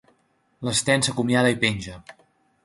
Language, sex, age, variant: Catalan, male, 30-39, Central